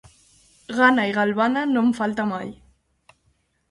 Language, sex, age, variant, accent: Catalan, female, 19-29, Valencià meridional, valencià